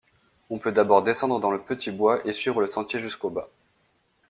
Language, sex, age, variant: French, male, 19-29, Français de métropole